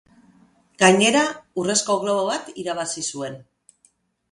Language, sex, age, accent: Basque, female, 40-49, Mendebalekoa (Araba, Bizkaia, Gipuzkoako mendebaleko herri batzuk)